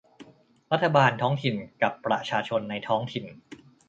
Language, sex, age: Thai, male, 30-39